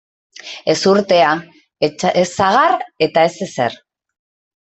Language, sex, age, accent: Basque, female, 30-39, Mendebalekoa (Araba, Bizkaia, Gipuzkoako mendebaleko herri batzuk)